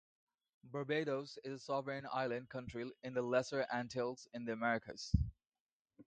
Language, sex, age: English, male, 19-29